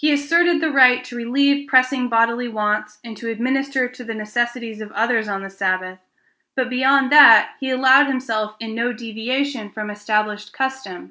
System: none